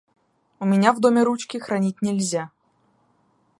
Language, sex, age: Russian, female, 19-29